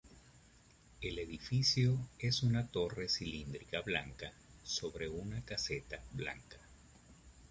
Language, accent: Spanish, Caribe: Cuba, Venezuela, Puerto Rico, República Dominicana, Panamá, Colombia caribeña, México caribeño, Costa del golfo de México